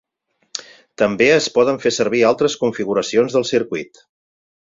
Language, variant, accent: Catalan, Central, Barceloní